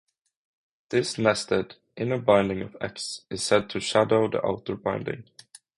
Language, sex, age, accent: English, male, 19-29, United States English; England English